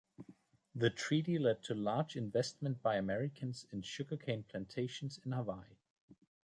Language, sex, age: English, male, 19-29